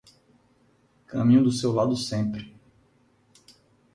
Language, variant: Portuguese, Portuguese (Brasil)